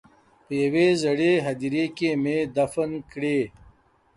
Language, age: Pashto, 40-49